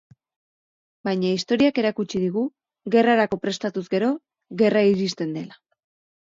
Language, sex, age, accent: Basque, female, 40-49, Erdialdekoa edo Nafarra (Gipuzkoa, Nafarroa)